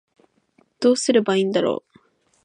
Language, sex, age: Japanese, female, under 19